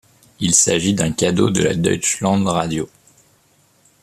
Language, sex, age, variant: French, male, 30-39, Français de métropole